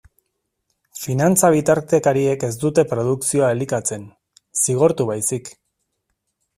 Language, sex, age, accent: Basque, male, 40-49, Erdialdekoa edo Nafarra (Gipuzkoa, Nafarroa)